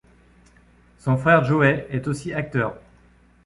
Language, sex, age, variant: French, male, 40-49, Français de métropole